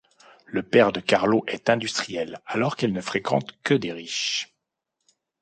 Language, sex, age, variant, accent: French, male, 40-49, Français d'Europe, Français de Suisse